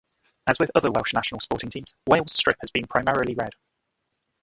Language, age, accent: English, 19-29, England English